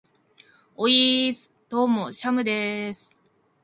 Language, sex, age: Japanese, female, 19-29